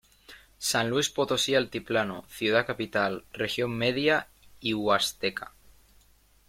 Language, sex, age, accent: Spanish, male, 19-29, España: Norte peninsular (Asturias, Castilla y León, Cantabria, País Vasco, Navarra, Aragón, La Rioja, Guadalajara, Cuenca)